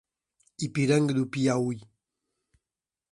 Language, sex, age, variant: Portuguese, male, 50-59, Portuguese (Portugal)